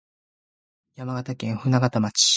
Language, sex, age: Japanese, male, 19-29